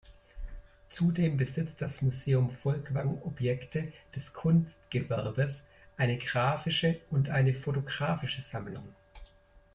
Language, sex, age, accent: German, male, 30-39, Deutschland Deutsch